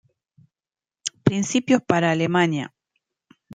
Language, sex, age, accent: Spanish, female, 40-49, Rioplatense: Argentina, Uruguay, este de Bolivia, Paraguay